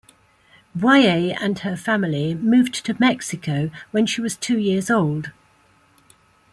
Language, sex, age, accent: English, female, 70-79, England English